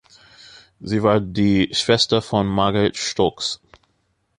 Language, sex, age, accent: German, male, 30-39, Amerikanisches Deutsch